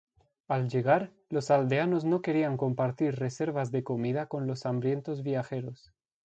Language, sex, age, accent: Spanish, male, 19-29, España: Centro-Sur peninsular (Madrid, Toledo, Castilla-La Mancha)